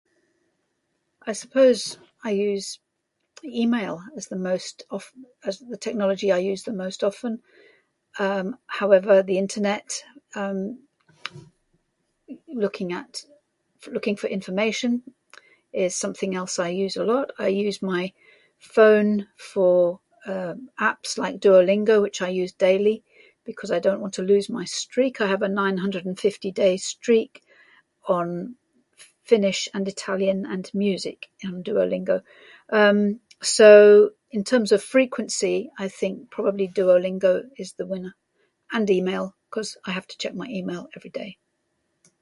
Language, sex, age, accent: English, female, 60-69, England English